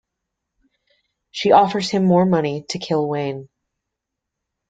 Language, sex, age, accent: English, female, 19-29, United States English